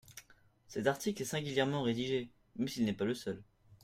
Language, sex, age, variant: French, male, under 19, Français de métropole